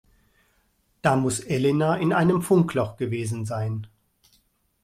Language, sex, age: German, male, 50-59